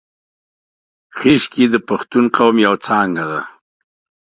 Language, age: Pashto, 50-59